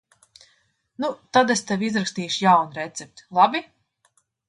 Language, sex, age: Latvian, female, 30-39